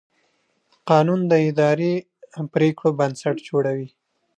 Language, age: Pashto, 30-39